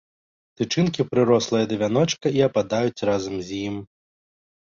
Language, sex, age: Belarusian, male, 19-29